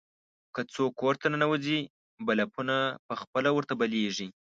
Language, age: Pashto, under 19